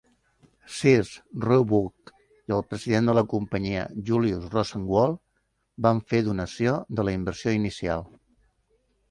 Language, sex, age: Catalan, male, 70-79